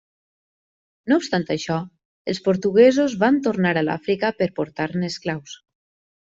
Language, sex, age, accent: Catalan, female, 19-29, valencià